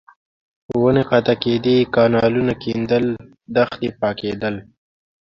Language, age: Pashto, 19-29